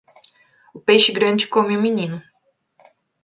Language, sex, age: Portuguese, female, 19-29